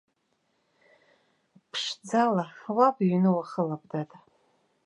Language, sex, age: Abkhazian, female, 40-49